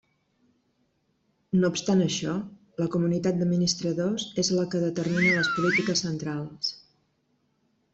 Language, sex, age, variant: Catalan, female, 50-59, Central